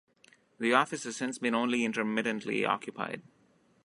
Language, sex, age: English, male, 19-29